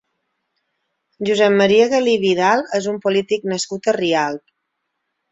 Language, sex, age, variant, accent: Catalan, female, 40-49, Balear, mallorquí; Palma